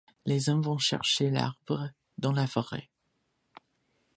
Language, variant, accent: French, Français d'Amérique du Nord, Français du Canada